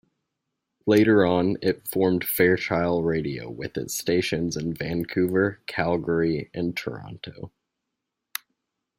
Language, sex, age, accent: English, male, 19-29, United States English